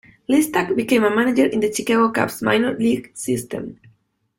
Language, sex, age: English, female, 19-29